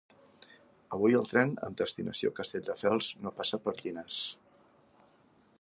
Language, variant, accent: Catalan, Central, central